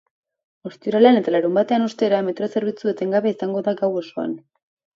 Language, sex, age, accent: Basque, female, under 19, Erdialdekoa edo Nafarra (Gipuzkoa, Nafarroa)